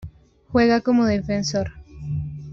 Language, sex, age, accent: Spanish, female, 19-29, Caribe: Cuba, Venezuela, Puerto Rico, República Dominicana, Panamá, Colombia caribeña, México caribeño, Costa del golfo de México